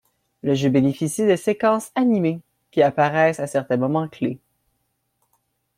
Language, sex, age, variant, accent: French, male, 19-29, Français d'Amérique du Nord, Français du Canada